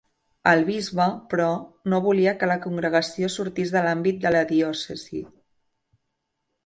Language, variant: Catalan, Central